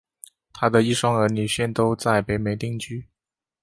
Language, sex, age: Chinese, male, 19-29